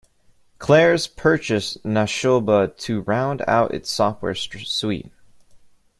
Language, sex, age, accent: English, male, 19-29, United States English